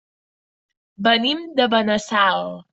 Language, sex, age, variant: Catalan, female, 19-29, Central